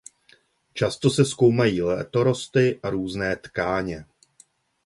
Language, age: Czech, 30-39